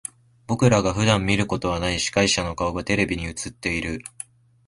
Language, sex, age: Japanese, male, 19-29